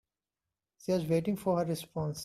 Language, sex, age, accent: English, male, 19-29, India and South Asia (India, Pakistan, Sri Lanka)